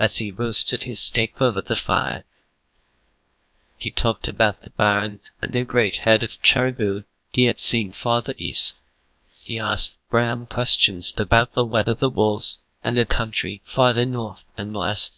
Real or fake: fake